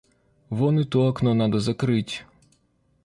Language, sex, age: Russian, male, 30-39